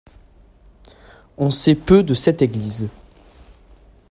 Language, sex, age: French, male, 19-29